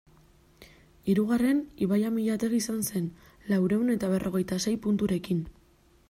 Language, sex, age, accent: Basque, female, 19-29, Mendebalekoa (Araba, Bizkaia, Gipuzkoako mendebaleko herri batzuk)